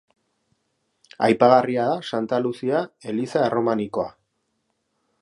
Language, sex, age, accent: Basque, male, 30-39, Mendebalekoa (Araba, Bizkaia, Gipuzkoako mendebaleko herri batzuk)